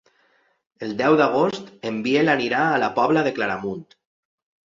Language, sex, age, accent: Catalan, male, 30-39, valencià